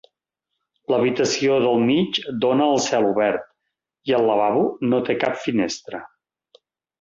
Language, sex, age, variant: Catalan, male, 50-59, Central